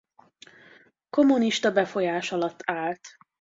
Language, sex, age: Hungarian, female, 19-29